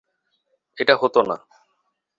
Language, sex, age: Bengali, male, 19-29